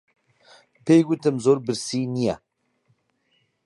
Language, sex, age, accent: Central Kurdish, male, 30-39, سۆرانی